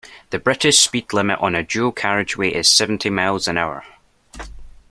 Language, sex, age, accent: English, male, under 19, Scottish English